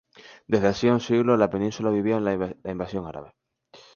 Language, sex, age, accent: Spanish, male, 19-29, España: Islas Canarias